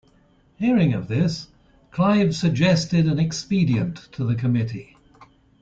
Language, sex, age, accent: English, male, 60-69, England English